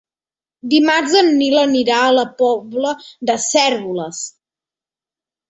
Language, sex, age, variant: Catalan, male, 50-59, Central